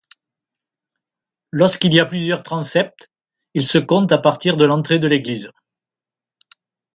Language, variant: French, Français de métropole